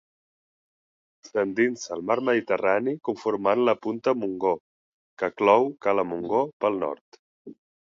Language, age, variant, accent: Catalan, 30-39, Central, central